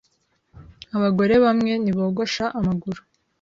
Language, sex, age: Kinyarwanda, female, 19-29